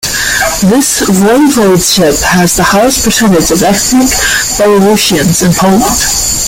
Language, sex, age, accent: English, female, 30-39, Canadian English